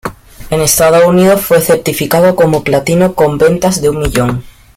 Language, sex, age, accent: Spanish, male, under 19, España: Sur peninsular (Andalucia, Extremadura, Murcia)